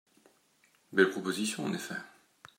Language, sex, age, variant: French, male, 30-39, Français de métropole